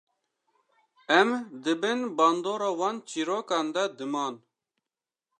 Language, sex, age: Kurdish, male, under 19